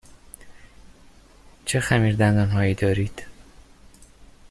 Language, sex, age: Persian, male, 19-29